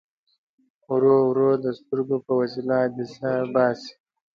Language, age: Pashto, 30-39